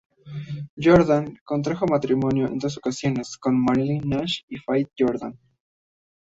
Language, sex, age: Spanish, male, 19-29